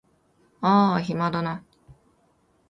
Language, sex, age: Japanese, female, 19-29